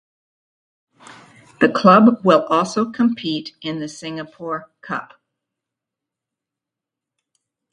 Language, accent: English, United States English